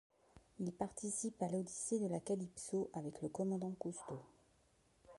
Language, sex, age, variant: French, female, 50-59, Français de métropole